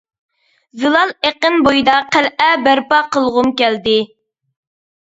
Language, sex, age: Uyghur, female, under 19